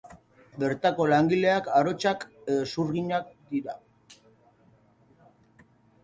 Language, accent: Basque, Mendebalekoa (Araba, Bizkaia, Gipuzkoako mendebaleko herri batzuk)